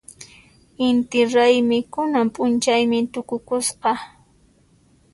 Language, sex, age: Puno Quechua, female, 19-29